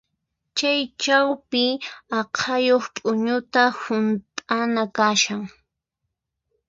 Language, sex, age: Puno Quechua, female, 30-39